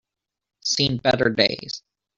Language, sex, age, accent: English, male, 19-29, United States English